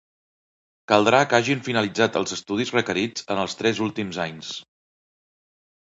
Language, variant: Catalan, Central